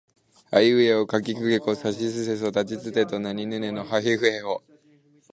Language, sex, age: Japanese, male, under 19